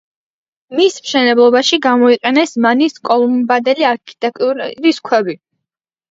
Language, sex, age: Georgian, female, under 19